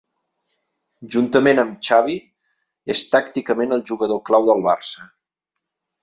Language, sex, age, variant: Catalan, male, 40-49, Central